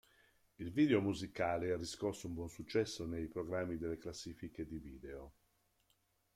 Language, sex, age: Italian, male, 60-69